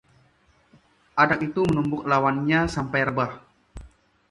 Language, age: Indonesian, 19-29